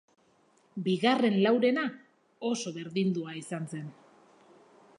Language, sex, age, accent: Basque, female, 40-49, Erdialdekoa edo Nafarra (Gipuzkoa, Nafarroa)